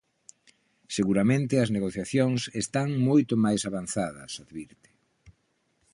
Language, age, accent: Galician, 50-59, Normativo (estándar)